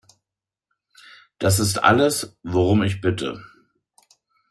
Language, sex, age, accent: German, male, 50-59, Deutschland Deutsch